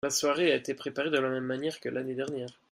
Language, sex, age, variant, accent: French, male, 19-29, Français d'Europe, Français de Belgique